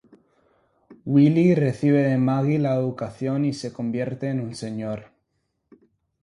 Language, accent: Spanish, España: Centro-Sur peninsular (Madrid, Toledo, Castilla-La Mancha)